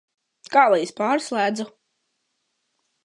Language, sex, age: Latvian, male, under 19